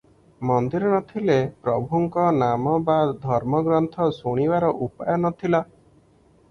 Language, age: Odia, 19-29